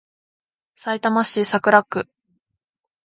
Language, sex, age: Japanese, female, 19-29